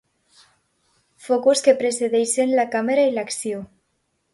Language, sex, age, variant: Catalan, female, under 19, Alacantí